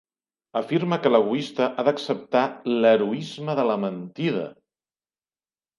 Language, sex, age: Catalan, male, 40-49